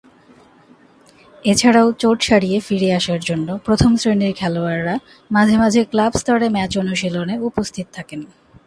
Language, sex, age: Bengali, female, 19-29